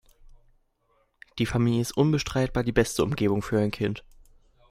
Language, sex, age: German, male, 19-29